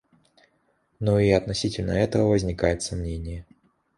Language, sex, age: Russian, male, 19-29